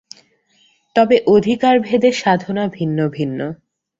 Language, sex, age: Bengali, female, 19-29